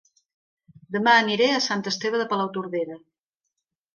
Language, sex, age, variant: Catalan, female, 60-69, Central